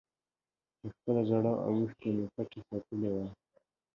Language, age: Pashto, under 19